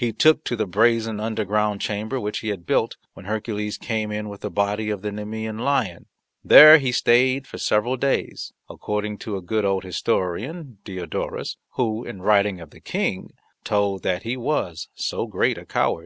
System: none